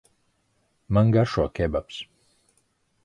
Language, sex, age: Latvian, male, 30-39